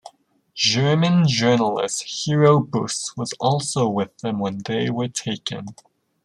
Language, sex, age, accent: English, male, 19-29, Canadian English